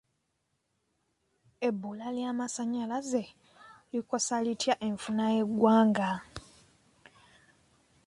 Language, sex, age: Ganda, female, 19-29